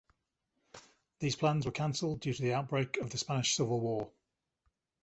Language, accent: English, England English